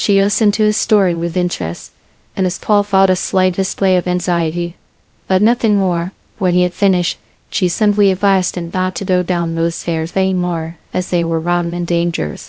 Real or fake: fake